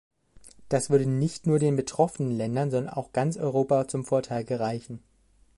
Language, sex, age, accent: German, male, 19-29, Deutschland Deutsch